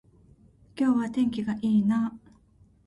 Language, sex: Japanese, female